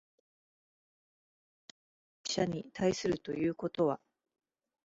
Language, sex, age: Japanese, female, 40-49